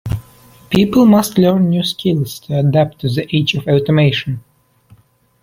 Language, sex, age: English, male, 19-29